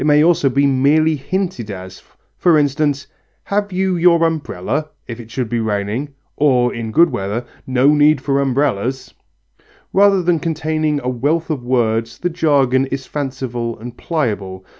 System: none